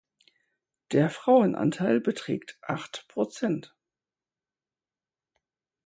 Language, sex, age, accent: German, female, 50-59, Deutschland Deutsch